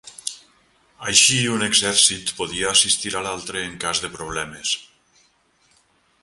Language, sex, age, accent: Catalan, male, 50-59, septentrional; valencià